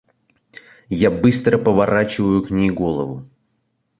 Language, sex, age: Russian, male, 19-29